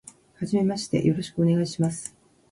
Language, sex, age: Japanese, female, 60-69